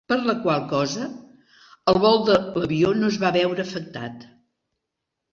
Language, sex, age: Catalan, female, 70-79